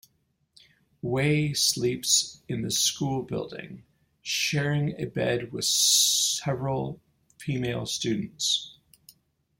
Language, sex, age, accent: English, male, 50-59, United States English